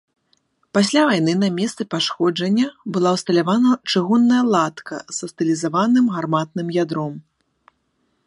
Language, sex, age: Belarusian, female, 30-39